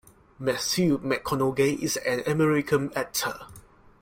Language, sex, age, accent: English, male, 19-29, Malaysian English